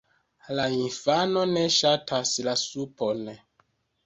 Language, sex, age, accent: Esperanto, male, 30-39, Internacia